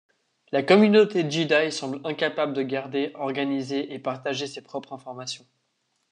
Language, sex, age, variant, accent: French, male, under 19, Français d'Europe, Français de Suisse